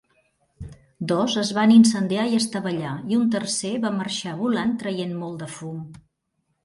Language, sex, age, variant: Catalan, male, 60-69, Central